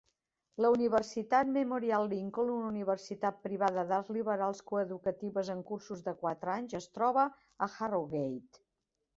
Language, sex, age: Catalan, female, 50-59